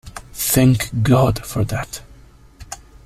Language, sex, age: English, male, 19-29